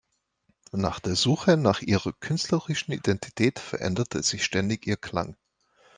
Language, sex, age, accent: German, male, 40-49, Österreichisches Deutsch